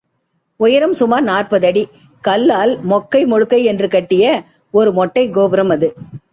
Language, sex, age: Tamil, female, 50-59